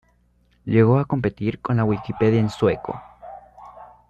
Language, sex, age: Spanish, male, under 19